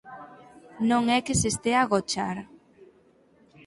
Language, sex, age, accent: Galician, female, 19-29, Normativo (estándar)